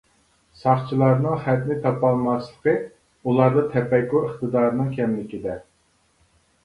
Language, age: Uyghur, 40-49